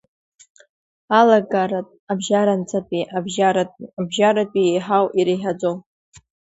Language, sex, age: Abkhazian, female, 30-39